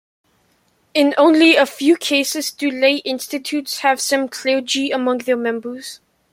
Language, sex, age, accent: English, male, under 19, England English